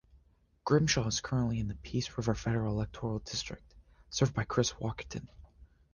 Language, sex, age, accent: English, male, under 19, United States English